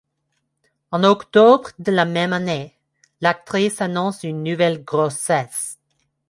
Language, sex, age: French, female, 30-39